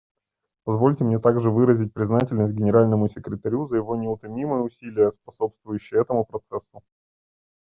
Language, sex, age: Russian, male, 30-39